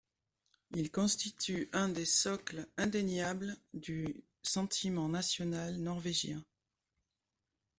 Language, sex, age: French, female, 60-69